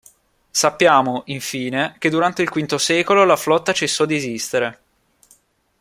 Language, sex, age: Italian, male, 19-29